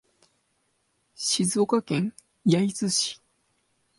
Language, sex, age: Japanese, male, 19-29